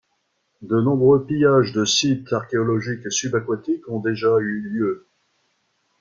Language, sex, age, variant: French, male, 60-69, Français de métropole